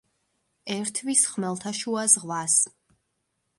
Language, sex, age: Georgian, female, 19-29